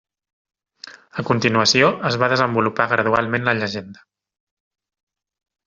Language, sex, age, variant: Catalan, male, 30-39, Central